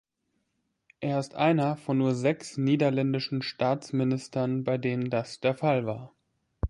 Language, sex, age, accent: German, male, 19-29, Deutschland Deutsch